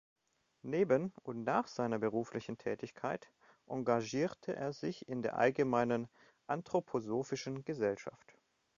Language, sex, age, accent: German, male, 30-39, Deutschland Deutsch